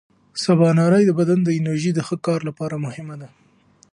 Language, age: Pashto, 19-29